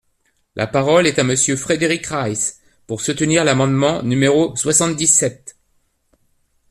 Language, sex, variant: French, male, Français de métropole